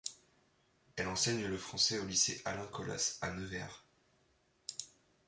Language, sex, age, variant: French, male, 19-29, Français de métropole